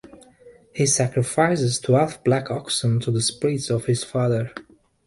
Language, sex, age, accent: English, male, 30-39, England English